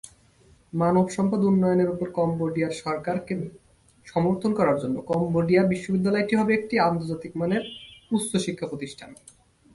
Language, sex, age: Bengali, male, 19-29